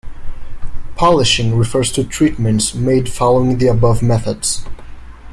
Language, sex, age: English, male, under 19